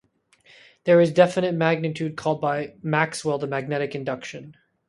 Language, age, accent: English, under 19, United States English